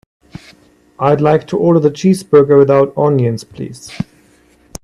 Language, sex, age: English, male, 30-39